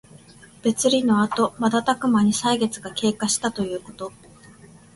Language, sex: Japanese, female